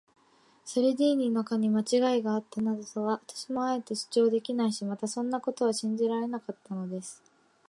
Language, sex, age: Japanese, female, 19-29